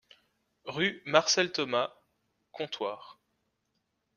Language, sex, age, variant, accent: French, male, 19-29, Français d'Europe, Français de Suisse